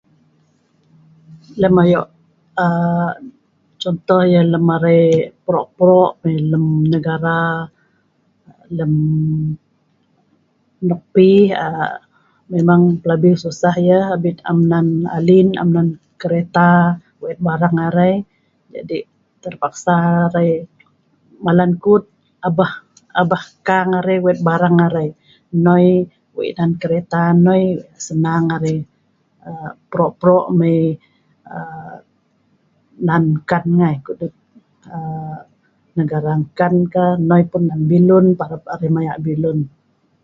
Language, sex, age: Sa'ban, female, 50-59